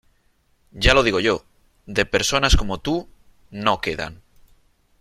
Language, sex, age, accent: Spanish, male, 30-39, España: Norte peninsular (Asturias, Castilla y León, Cantabria, País Vasco, Navarra, Aragón, La Rioja, Guadalajara, Cuenca)